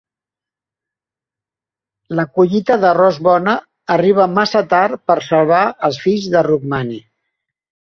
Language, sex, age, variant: Catalan, male, 60-69, Central